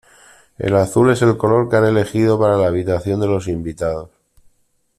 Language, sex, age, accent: Spanish, male, 40-49, España: Norte peninsular (Asturias, Castilla y León, Cantabria, País Vasco, Navarra, Aragón, La Rioja, Guadalajara, Cuenca)